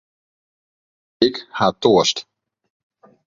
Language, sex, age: Western Frisian, male, 19-29